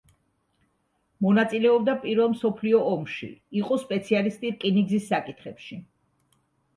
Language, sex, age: Georgian, female, 60-69